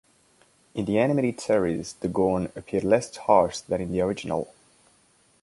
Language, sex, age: English, male, 19-29